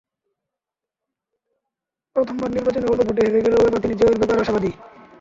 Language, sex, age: Bengali, male, 19-29